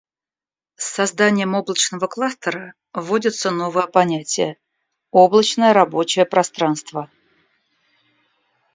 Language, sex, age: Russian, female, 50-59